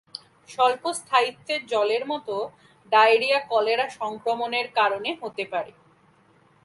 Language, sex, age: Bengali, female, 19-29